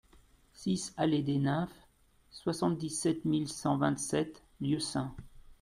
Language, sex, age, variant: French, male, 50-59, Français de métropole